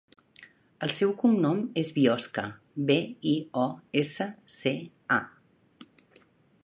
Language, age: Catalan, 50-59